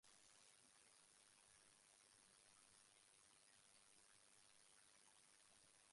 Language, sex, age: English, female, 19-29